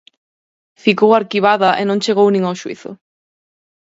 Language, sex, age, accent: Galician, female, 19-29, Atlántico (seseo e gheada)